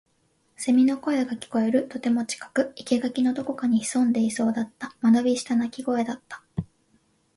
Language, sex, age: Japanese, female, 19-29